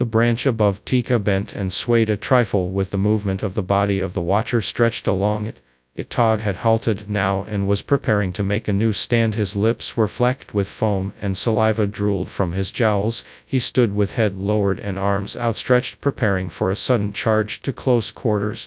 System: TTS, FastPitch